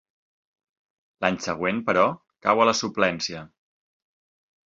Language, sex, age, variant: Catalan, male, 40-49, Central